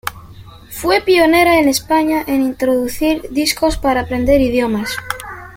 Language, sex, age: Spanish, male, under 19